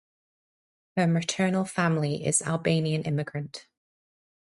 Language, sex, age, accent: English, female, 30-39, England English